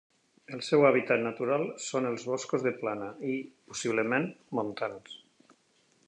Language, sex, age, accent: Catalan, male, 50-59, valencià